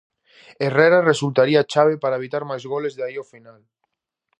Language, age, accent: Galician, 19-29, Normativo (estándar)